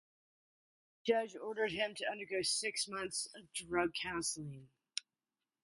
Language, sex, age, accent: English, female, 40-49, United States English